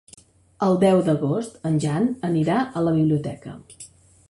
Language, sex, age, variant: Catalan, female, 50-59, Central